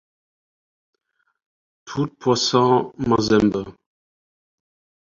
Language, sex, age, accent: German, male, 30-39, Deutschland Deutsch